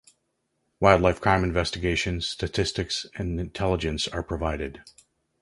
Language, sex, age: English, male, 60-69